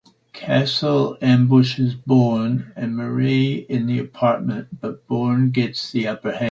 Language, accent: English, Australian English